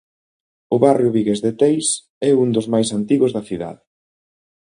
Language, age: Galician, 30-39